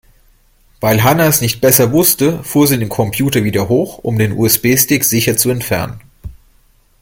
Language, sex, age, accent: German, male, 30-39, Deutschland Deutsch